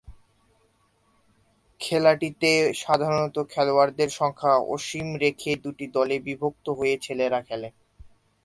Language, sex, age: Bengali, male, 19-29